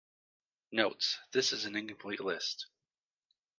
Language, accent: English, United States English